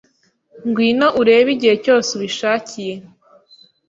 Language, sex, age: Kinyarwanda, female, 19-29